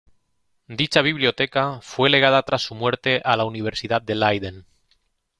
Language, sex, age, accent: Spanish, male, 30-39, España: Centro-Sur peninsular (Madrid, Toledo, Castilla-La Mancha)